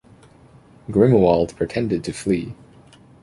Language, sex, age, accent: English, male, 19-29, Canadian English